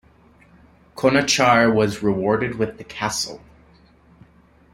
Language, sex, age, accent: English, male, under 19, United States English